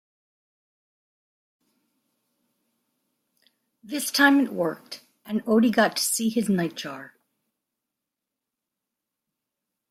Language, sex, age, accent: English, female, 50-59, United States English